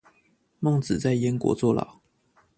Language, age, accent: Chinese, 19-29, 出生地：彰化縣